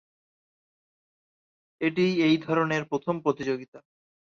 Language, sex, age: Bengali, male, 19-29